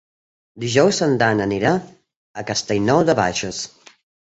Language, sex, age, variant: Catalan, male, under 19, Central